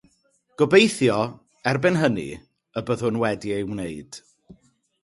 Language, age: Welsh, 30-39